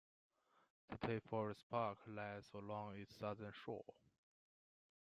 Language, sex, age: English, male, 30-39